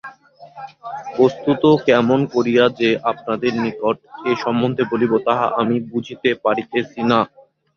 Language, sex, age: Bengali, male, 19-29